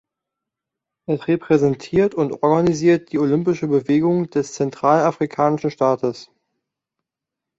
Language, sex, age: German, male, 19-29